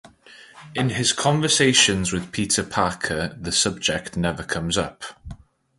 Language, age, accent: English, 30-39, Welsh English